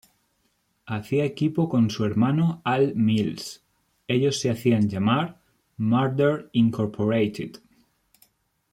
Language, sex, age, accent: Spanish, male, 19-29, España: Centro-Sur peninsular (Madrid, Toledo, Castilla-La Mancha)